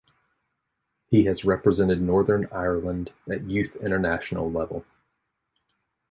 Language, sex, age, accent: English, male, 30-39, United States English